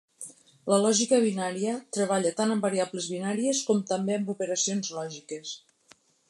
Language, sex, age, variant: Catalan, female, 50-59, Nord-Occidental